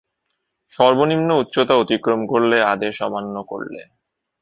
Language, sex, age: Bengali, male, 19-29